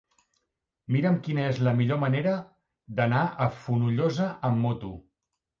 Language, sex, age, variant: Catalan, male, 40-49, Central